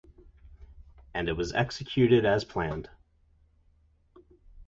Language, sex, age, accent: English, male, 30-39, United States English